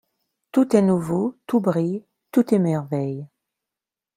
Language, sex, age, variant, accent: French, female, 40-49, Français d'Amérique du Nord, Français du Canada